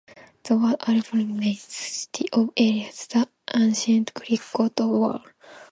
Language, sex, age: English, female, 19-29